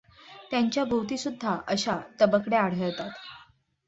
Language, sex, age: Marathi, female, 19-29